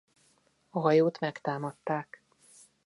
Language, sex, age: Hungarian, female, 40-49